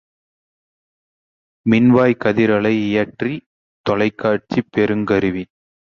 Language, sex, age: Tamil, male, 19-29